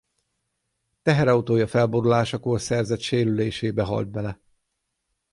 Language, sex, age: Hungarian, male, 40-49